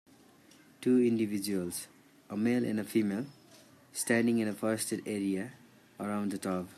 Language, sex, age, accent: English, male, 19-29, India and South Asia (India, Pakistan, Sri Lanka)